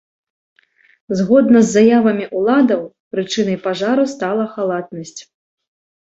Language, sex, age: Belarusian, female, 30-39